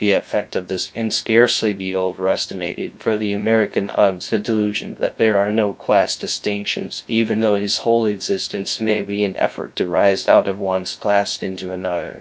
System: TTS, GlowTTS